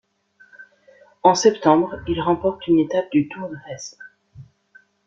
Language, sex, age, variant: French, female, 19-29, Français de métropole